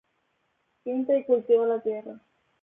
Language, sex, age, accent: Spanish, female, 19-29, España: Islas Canarias